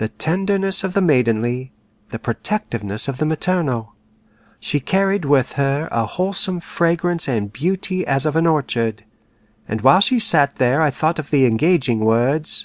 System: none